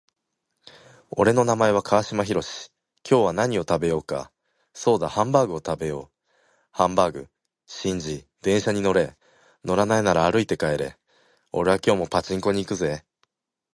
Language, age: Japanese, 19-29